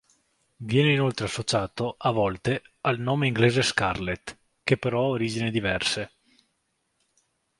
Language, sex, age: Italian, male, 19-29